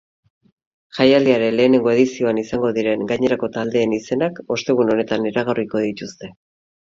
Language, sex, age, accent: Basque, female, 40-49, Mendebalekoa (Araba, Bizkaia, Gipuzkoako mendebaleko herri batzuk)